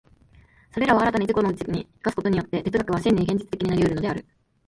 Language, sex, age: Japanese, female, 19-29